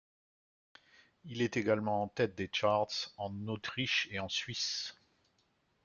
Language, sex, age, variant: French, male, 60-69, Français de métropole